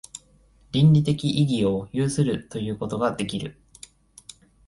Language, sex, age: Japanese, male, 19-29